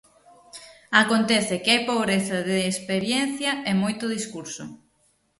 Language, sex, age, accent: Galician, female, 30-39, Atlántico (seseo e gheada); Normativo (estándar)